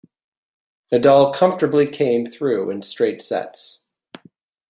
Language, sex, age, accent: English, male, 40-49, United States English